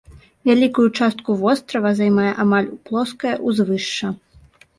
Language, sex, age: Belarusian, female, 19-29